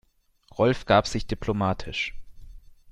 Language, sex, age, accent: German, male, 19-29, Deutschland Deutsch